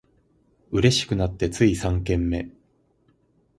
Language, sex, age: Japanese, male, 19-29